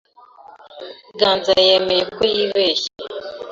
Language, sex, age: Kinyarwanda, female, 19-29